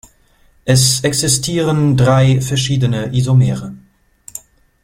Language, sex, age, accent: German, male, 30-39, Deutschland Deutsch